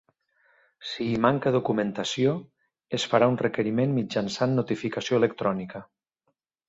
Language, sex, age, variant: Catalan, male, 50-59, Nord-Occidental